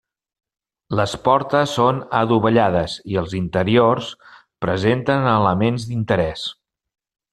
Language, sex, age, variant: Catalan, male, 50-59, Central